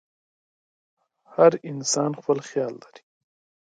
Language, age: Pashto, 19-29